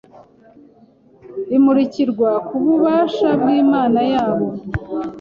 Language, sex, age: Kinyarwanda, female, 30-39